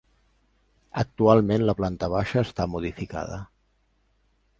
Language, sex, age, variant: Catalan, male, 50-59, Central